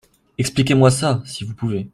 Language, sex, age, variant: French, male, 19-29, Français de métropole